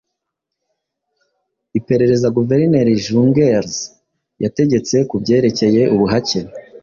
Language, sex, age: Kinyarwanda, male, 19-29